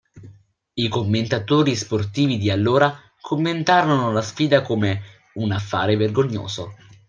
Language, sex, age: Italian, male, 19-29